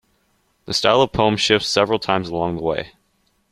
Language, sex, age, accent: English, male, under 19, United States English